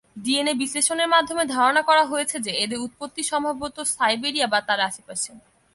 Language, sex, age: Bengali, female, under 19